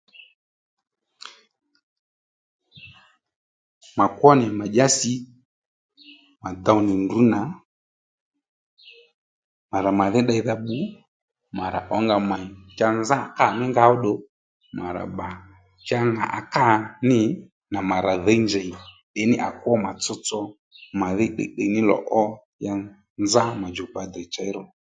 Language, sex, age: Lendu, male, 30-39